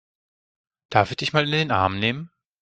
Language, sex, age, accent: German, male, 30-39, Deutschland Deutsch